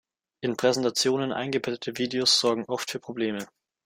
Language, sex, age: German, male, under 19